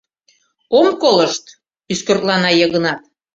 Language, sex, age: Mari, female, 40-49